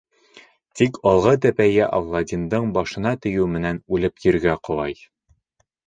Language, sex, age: Bashkir, male, under 19